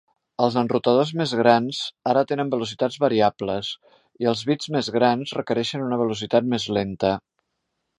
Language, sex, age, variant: Catalan, male, 60-69, Central